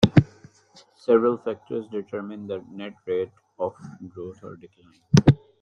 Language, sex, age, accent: English, male, 30-39, India and South Asia (India, Pakistan, Sri Lanka)